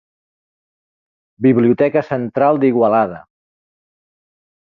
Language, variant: Catalan, Central